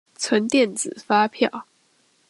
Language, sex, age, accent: Chinese, female, 19-29, 出生地：臺北市